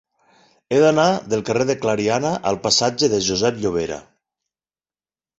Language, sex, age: Catalan, male, 40-49